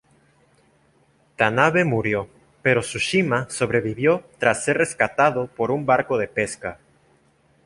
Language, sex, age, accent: Spanish, male, 19-29, México